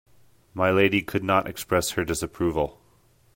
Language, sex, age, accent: English, male, 30-39, United States English